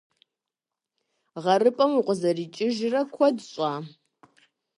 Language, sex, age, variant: Kabardian, female, 30-39, Адыгэбзэ (Къэбэрдей, Кирил, псоми зэдай)